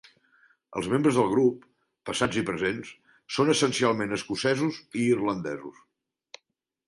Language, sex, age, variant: Catalan, male, 50-59, Central